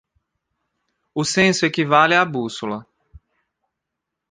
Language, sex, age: Portuguese, male, 19-29